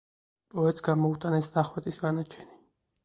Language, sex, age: Georgian, male, 30-39